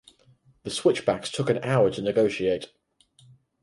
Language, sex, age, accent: English, male, under 19, England English